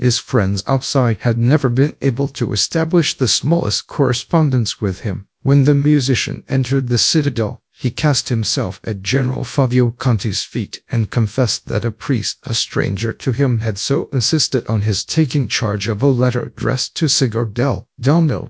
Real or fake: fake